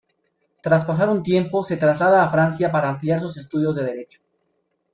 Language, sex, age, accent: Spanish, male, 19-29, México